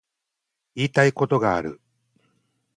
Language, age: Japanese, 60-69